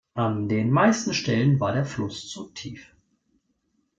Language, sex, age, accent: German, male, 30-39, Deutschland Deutsch